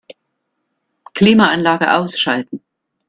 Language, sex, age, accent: German, female, 50-59, Deutschland Deutsch